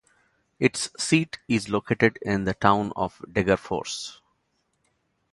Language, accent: English, India and South Asia (India, Pakistan, Sri Lanka)